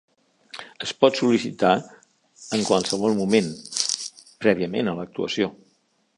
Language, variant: Catalan, Central